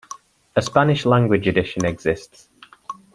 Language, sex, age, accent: English, male, 19-29, England English